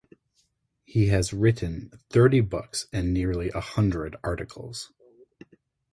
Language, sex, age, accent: English, male, 30-39, United States English